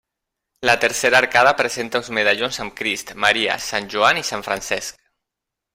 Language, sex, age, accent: Catalan, male, 40-49, valencià